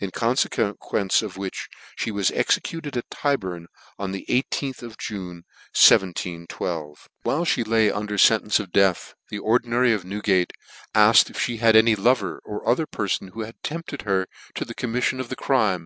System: none